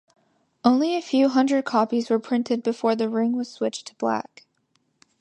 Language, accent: English, United States English